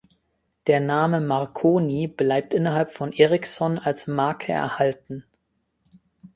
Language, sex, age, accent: German, male, 19-29, Deutschland Deutsch